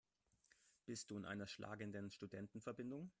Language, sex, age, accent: German, male, 19-29, Deutschland Deutsch